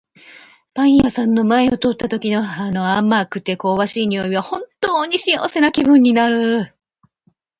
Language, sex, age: Japanese, female, 40-49